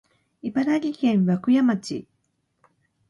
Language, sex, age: Japanese, female, 50-59